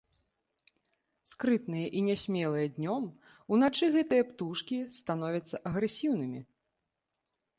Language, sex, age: Belarusian, female, 30-39